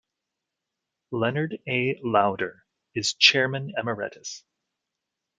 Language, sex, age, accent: English, male, 30-39, United States English